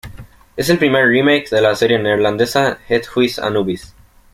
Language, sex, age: Spanish, male, under 19